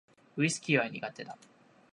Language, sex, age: Japanese, male, 19-29